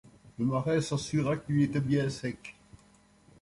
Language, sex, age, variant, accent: French, male, 70-79, Français d'Europe, Français de Belgique